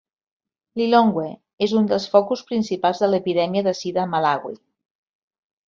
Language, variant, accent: Catalan, Central, central